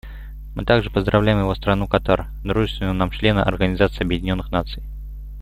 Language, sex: Russian, male